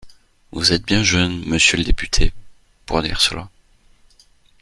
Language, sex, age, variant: French, male, 40-49, Français de métropole